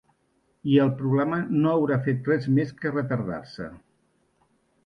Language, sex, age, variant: Catalan, male, 50-59, Central